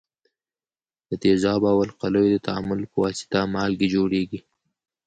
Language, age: Pashto, 19-29